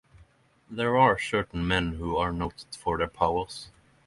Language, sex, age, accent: English, male, 30-39, United States English